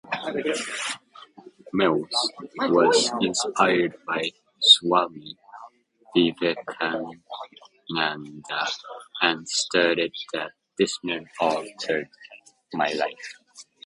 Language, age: English, 19-29